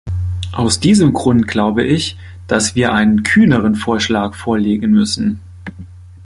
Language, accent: German, Deutschland Deutsch